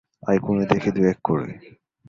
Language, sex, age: Bengali, male, 19-29